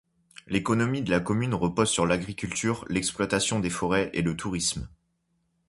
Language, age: French, 19-29